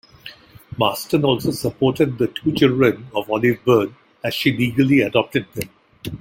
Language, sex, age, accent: English, male, 60-69, India and South Asia (India, Pakistan, Sri Lanka)